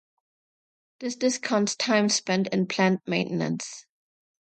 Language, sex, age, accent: English, female, under 19, United States English